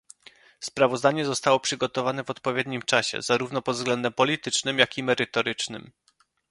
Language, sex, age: Polish, male, 30-39